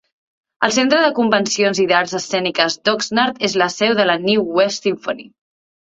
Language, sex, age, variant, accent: Catalan, female, 19-29, Central, Barceloní